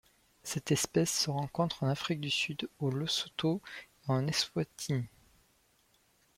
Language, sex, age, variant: French, male, 30-39, Français de métropole